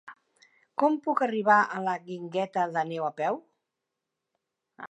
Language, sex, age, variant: Catalan, female, 70-79, Central